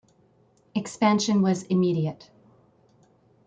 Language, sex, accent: English, female, Canadian English